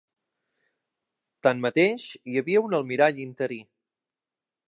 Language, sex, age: Catalan, male, 30-39